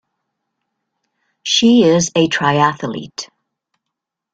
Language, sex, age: English, female, 60-69